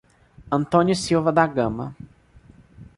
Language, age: Portuguese, under 19